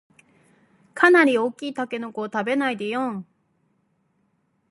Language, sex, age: Japanese, female, 40-49